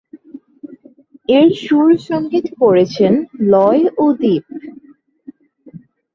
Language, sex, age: Bengali, female, under 19